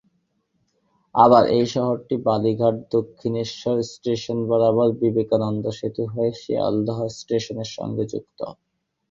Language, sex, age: Bengali, male, 19-29